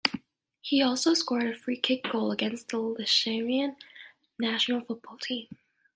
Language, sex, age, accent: English, female, under 19, United States English